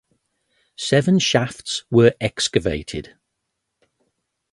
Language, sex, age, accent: English, male, 40-49, England English